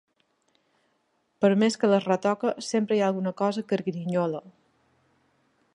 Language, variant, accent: Catalan, Balear, balear